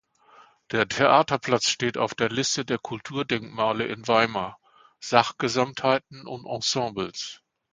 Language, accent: German, Deutschland Deutsch